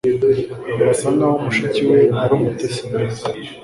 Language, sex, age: Kinyarwanda, male, 19-29